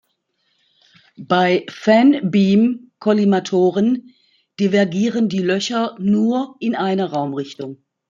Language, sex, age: German, female, 50-59